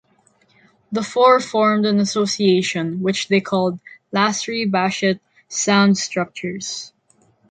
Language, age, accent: English, under 19, Filipino